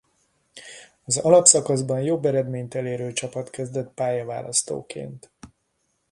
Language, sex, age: Hungarian, male, 50-59